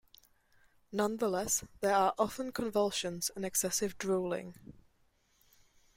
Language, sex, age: English, female, 19-29